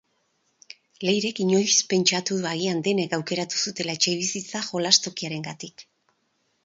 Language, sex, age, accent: Basque, female, 50-59, Erdialdekoa edo Nafarra (Gipuzkoa, Nafarroa)